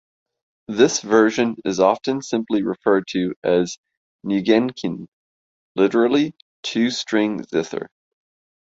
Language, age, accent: English, 30-39, Canadian English